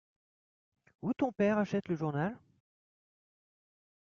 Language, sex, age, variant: French, male, 30-39, Français de métropole